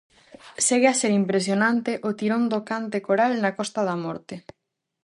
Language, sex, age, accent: Galician, female, 19-29, Normativo (estándar)